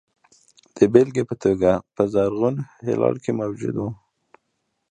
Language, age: Pashto, 30-39